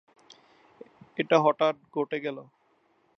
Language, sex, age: Bengali, male, 19-29